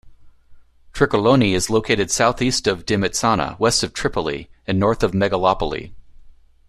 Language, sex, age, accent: English, male, 40-49, United States English